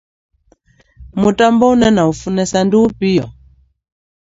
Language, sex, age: Venda, female, 40-49